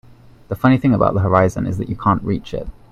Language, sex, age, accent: English, male, 19-29, England English